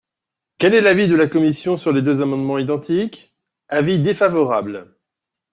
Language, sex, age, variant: French, male, 40-49, Français de métropole